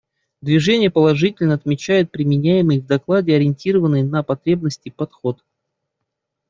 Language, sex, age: Russian, male, 30-39